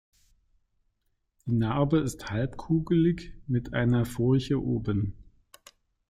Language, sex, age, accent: German, male, 50-59, Deutschland Deutsch